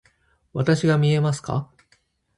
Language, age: Japanese, 40-49